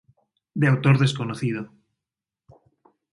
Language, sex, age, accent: Spanish, male, 40-49, España: Centro-Sur peninsular (Madrid, Toledo, Castilla-La Mancha)